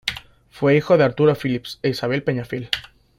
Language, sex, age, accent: Spanish, male, 19-29, España: Sur peninsular (Andalucia, Extremadura, Murcia)